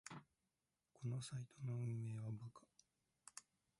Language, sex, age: Japanese, male, 19-29